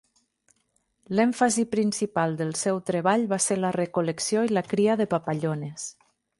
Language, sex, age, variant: Catalan, female, 40-49, Nord-Occidental